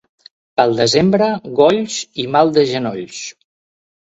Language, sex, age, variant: Catalan, male, 60-69, Central